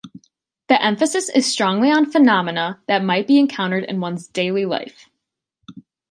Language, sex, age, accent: English, female, under 19, United States English